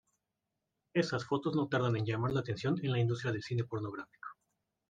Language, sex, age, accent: Spanish, male, 19-29, México